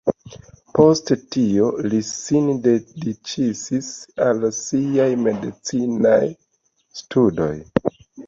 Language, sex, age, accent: Esperanto, male, 30-39, Internacia